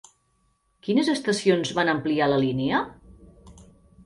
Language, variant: Catalan, Central